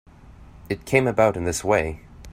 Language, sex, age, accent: English, male, 19-29, United States English